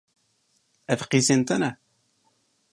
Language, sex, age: Kurdish, male, 30-39